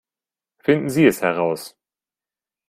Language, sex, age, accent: German, male, 19-29, Deutschland Deutsch